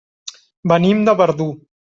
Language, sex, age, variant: Catalan, male, 30-39, Central